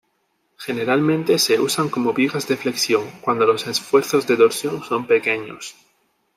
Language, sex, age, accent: Spanish, male, 30-39, España: Sur peninsular (Andalucia, Extremadura, Murcia)